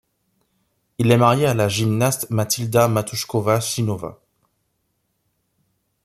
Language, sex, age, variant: French, male, 30-39, Français des départements et régions d'outre-mer